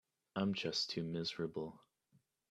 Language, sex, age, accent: English, male, under 19, United States English